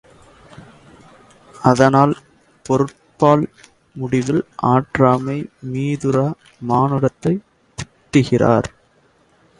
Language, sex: Tamil, male